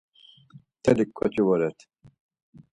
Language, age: Laz, 60-69